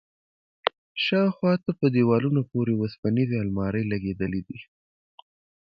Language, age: Pashto, 19-29